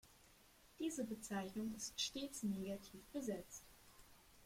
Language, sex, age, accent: German, female, under 19, Deutschland Deutsch